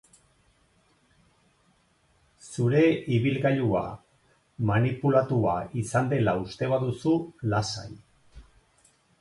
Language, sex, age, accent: Basque, male, 60-69, Erdialdekoa edo Nafarra (Gipuzkoa, Nafarroa)